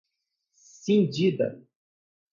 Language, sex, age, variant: Portuguese, male, 19-29, Portuguese (Brasil)